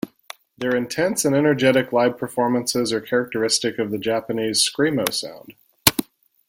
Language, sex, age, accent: English, male, 30-39, United States English